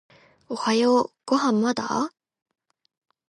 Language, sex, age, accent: Japanese, female, 19-29, 標準語